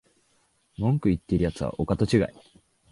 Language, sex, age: Japanese, male, 19-29